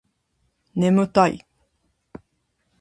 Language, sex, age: Japanese, female, 40-49